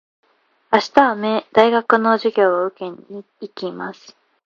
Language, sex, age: Japanese, female, 19-29